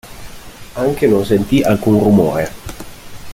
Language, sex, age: Italian, male, 19-29